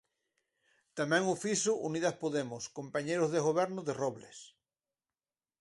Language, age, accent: Galician, 50-59, Atlántico (seseo e gheada)